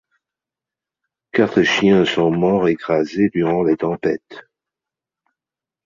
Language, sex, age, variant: French, male, 60-69, Français de métropole